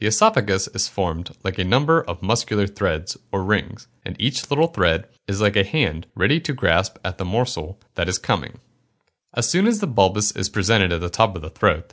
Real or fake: real